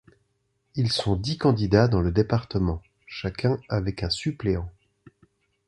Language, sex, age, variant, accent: French, male, 40-49, Français d'Europe, Français de Suisse